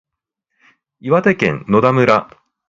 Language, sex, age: Japanese, male, 40-49